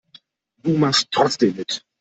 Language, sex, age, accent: German, male, 30-39, Deutschland Deutsch